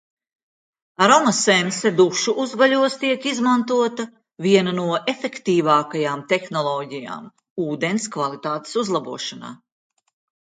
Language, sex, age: Latvian, female, 60-69